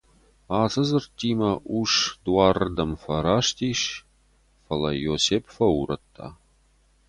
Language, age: Ossetic, 30-39